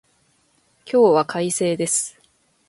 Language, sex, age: Japanese, female, 19-29